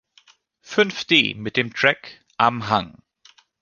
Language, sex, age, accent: German, male, 30-39, Deutschland Deutsch